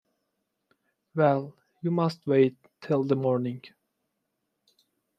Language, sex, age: English, male, 19-29